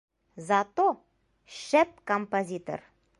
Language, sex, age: Bashkir, female, 30-39